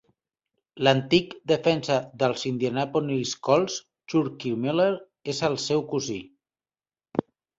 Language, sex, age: Catalan, male, 40-49